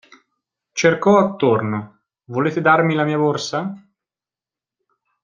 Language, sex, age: Italian, male, 19-29